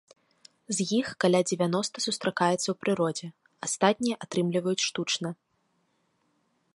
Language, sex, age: Belarusian, female, 19-29